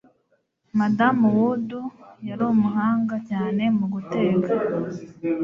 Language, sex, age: Kinyarwanda, female, 19-29